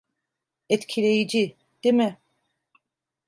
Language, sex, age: Turkish, female, 40-49